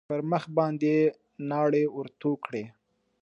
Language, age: Pashto, 19-29